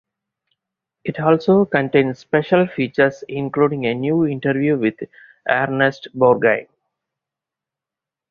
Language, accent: English, India and South Asia (India, Pakistan, Sri Lanka)